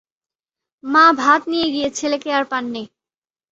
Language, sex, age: Bengali, female, 19-29